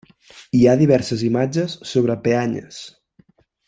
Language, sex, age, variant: Catalan, male, 19-29, Central